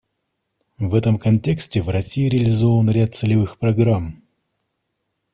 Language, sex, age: Russian, male, 30-39